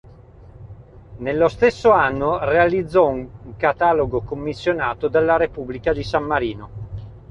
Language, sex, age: Italian, male, 30-39